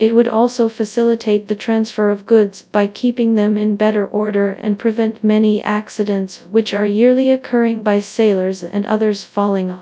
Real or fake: fake